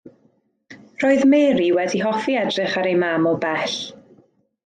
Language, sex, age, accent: Welsh, female, 19-29, Y Deyrnas Unedig Cymraeg